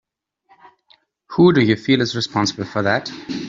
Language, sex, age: English, male, 40-49